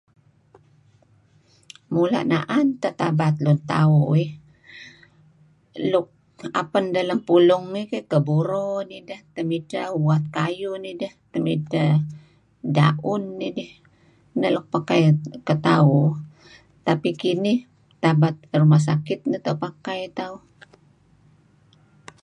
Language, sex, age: Kelabit, female, 60-69